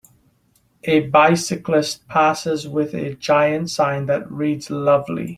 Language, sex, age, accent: English, male, 40-49, Canadian English